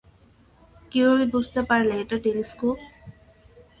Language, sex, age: Bengali, female, 19-29